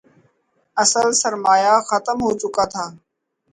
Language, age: Urdu, 40-49